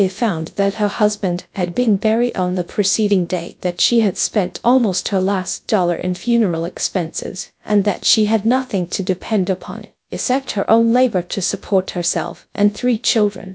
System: TTS, GradTTS